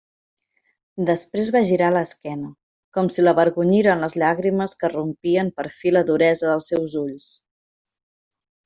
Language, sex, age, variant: Catalan, female, 30-39, Central